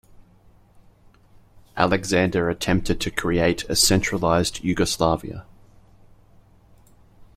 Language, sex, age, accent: English, male, 30-39, Australian English